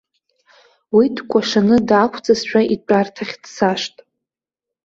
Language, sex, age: Abkhazian, female, 19-29